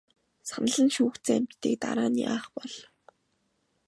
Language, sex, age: Mongolian, female, 19-29